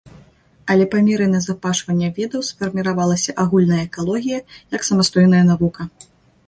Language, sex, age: Belarusian, female, 19-29